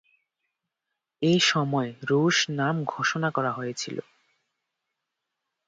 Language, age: Bengali, 19-29